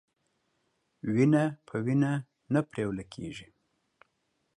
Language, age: Pashto, 50-59